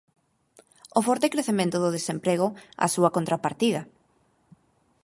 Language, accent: Galician, Normativo (estándar)